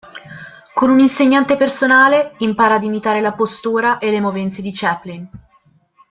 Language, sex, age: Italian, female, under 19